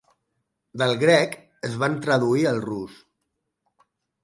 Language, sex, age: Catalan, male, 50-59